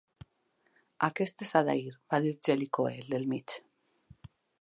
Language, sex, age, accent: Catalan, female, 40-49, valencià